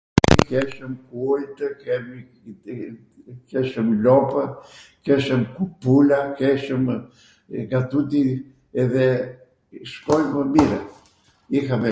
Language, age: Arvanitika Albanian, 70-79